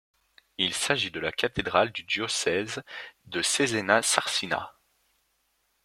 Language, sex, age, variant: French, male, under 19, Français de métropole